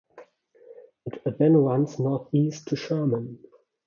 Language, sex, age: English, male, 30-39